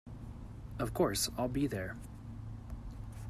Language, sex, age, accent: English, male, 30-39, United States English